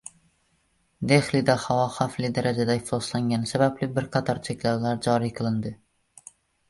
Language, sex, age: Uzbek, male, under 19